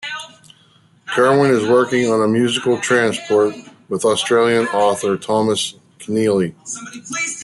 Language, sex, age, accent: English, male, 50-59, United States English